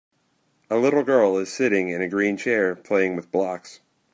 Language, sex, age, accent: English, male, 30-39, United States English